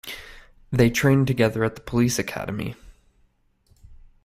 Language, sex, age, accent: English, male, 19-29, United States English